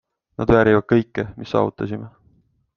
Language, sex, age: Estonian, male, 19-29